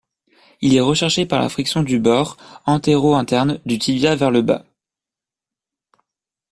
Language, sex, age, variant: French, male, under 19, Français de métropole